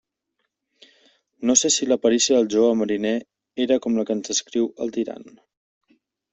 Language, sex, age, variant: Catalan, male, 19-29, Central